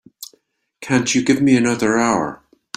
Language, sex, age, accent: English, male, 60-69, Irish English